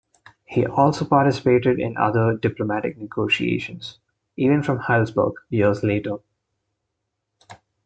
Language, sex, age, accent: English, male, 19-29, India and South Asia (India, Pakistan, Sri Lanka)